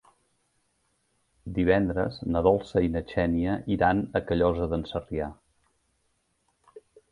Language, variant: Catalan, Central